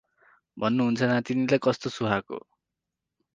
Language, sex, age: Nepali, male, 19-29